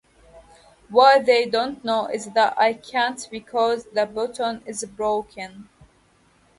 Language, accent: English, United States English